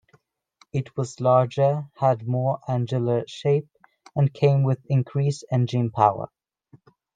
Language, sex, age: English, male, under 19